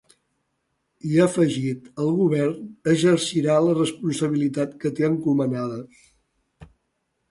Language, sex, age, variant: Catalan, male, 60-69, Central